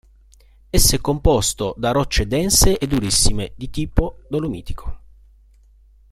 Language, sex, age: Italian, male, 30-39